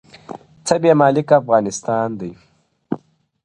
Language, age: Pashto, under 19